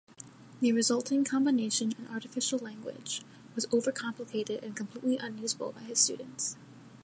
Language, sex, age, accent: English, female, 19-29, United States English